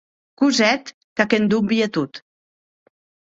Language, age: Occitan, 50-59